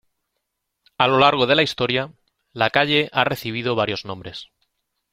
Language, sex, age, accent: Spanish, male, 30-39, España: Centro-Sur peninsular (Madrid, Toledo, Castilla-La Mancha)